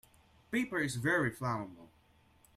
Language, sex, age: English, male, 19-29